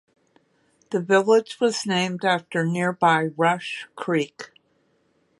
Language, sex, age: English, female, 60-69